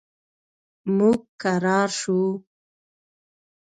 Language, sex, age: Pashto, female, 19-29